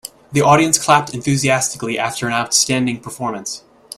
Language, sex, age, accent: English, male, 19-29, United States English